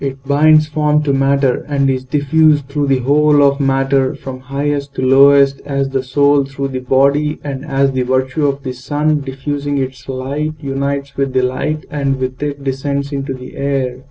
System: none